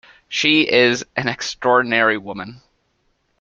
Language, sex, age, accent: English, male, 19-29, United States English